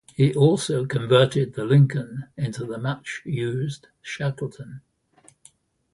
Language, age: English, 80-89